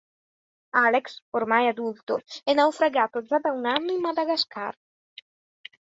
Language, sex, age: Italian, male, under 19